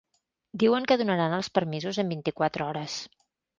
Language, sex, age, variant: Catalan, female, 50-59, Central